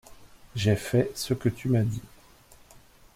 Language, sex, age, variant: French, male, 40-49, Français de métropole